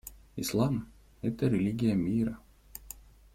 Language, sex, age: Russian, male, 30-39